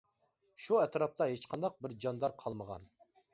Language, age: Uyghur, 19-29